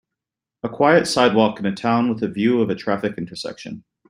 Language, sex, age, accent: English, male, 30-39, United States English